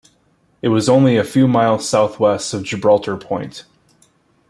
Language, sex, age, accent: English, male, 19-29, United States English